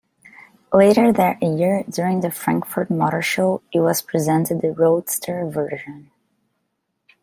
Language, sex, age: English, female, 19-29